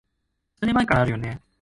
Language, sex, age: Japanese, male, 19-29